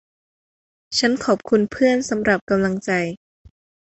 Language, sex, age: Thai, female, under 19